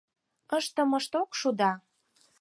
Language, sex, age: Mari, female, 19-29